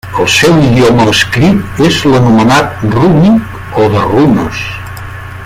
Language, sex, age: Catalan, male, 60-69